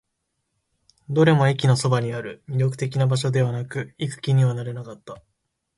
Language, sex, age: Japanese, male, 19-29